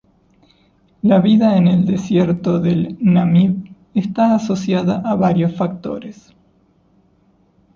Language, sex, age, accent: Spanish, male, 30-39, Rioplatense: Argentina, Uruguay, este de Bolivia, Paraguay